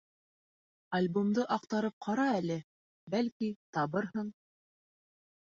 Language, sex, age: Bashkir, female, 30-39